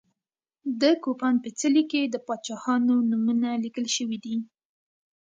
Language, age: Pashto, 19-29